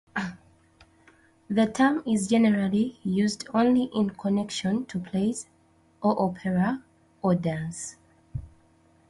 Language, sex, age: English, female, 19-29